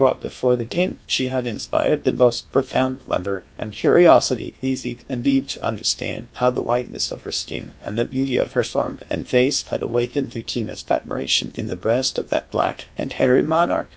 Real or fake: fake